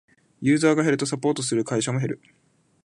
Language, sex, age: Japanese, male, 19-29